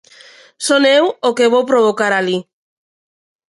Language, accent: Galician, Neofalante